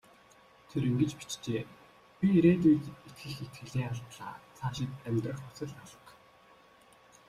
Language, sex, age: Mongolian, male, 19-29